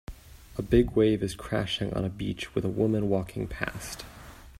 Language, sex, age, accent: English, male, 19-29, United States English